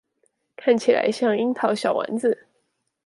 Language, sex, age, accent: Chinese, female, 19-29, 出生地：臺北市